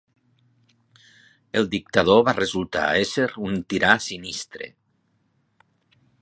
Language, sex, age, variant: Catalan, male, 50-59, Septentrional